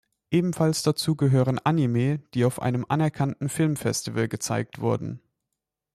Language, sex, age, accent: German, male, 19-29, Deutschland Deutsch